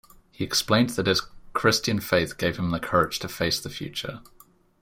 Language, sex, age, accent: English, male, 19-29, England English